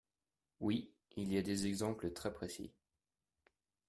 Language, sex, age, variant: French, male, 19-29, Français de métropole